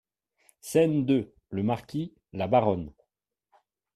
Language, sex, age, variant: French, male, 40-49, Français de métropole